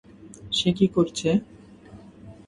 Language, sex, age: Bengali, male, 19-29